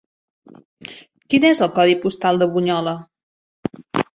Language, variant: Catalan, Central